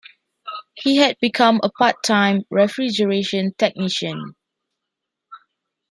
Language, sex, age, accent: English, female, 19-29, Malaysian English